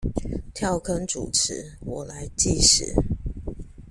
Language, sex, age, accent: Chinese, female, 40-49, 出生地：臺南市